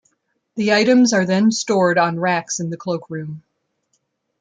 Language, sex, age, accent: English, female, 50-59, United States English